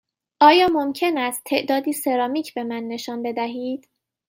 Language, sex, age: Persian, female, 30-39